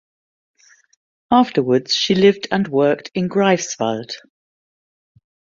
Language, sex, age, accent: English, female, 50-59, England English